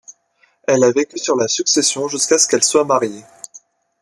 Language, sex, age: French, male, under 19